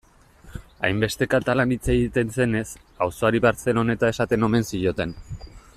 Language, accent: Basque, Erdialdekoa edo Nafarra (Gipuzkoa, Nafarroa)